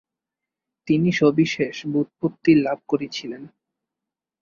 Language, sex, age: Bengali, male, 19-29